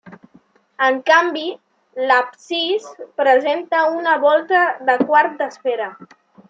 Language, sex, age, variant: Catalan, male, under 19, Central